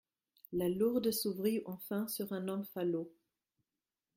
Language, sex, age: French, female, 40-49